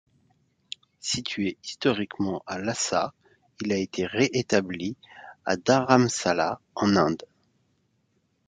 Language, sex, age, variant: French, male, 30-39, Français de métropole